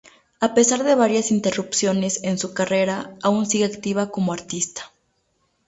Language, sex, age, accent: Spanish, female, 19-29, México